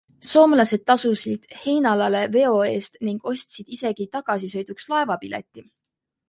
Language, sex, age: Estonian, female, 19-29